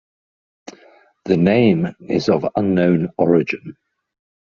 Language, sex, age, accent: English, male, 50-59, England English